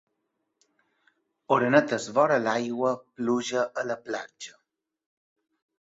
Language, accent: Catalan, mallorquí